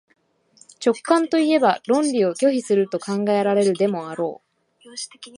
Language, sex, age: Japanese, female, under 19